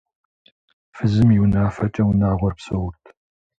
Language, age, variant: Kabardian, 50-59, Адыгэбзэ (Къэбэрдей, Кирил, псоми зэдай)